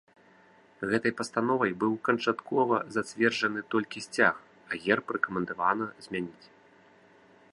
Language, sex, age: Belarusian, male, 30-39